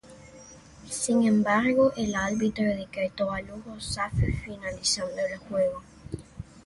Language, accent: Spanish, América central